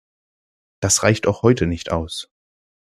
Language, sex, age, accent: German, male, 19-29, Deutschland Deutsch